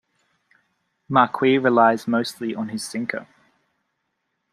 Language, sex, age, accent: English, male, 19-29, Australian English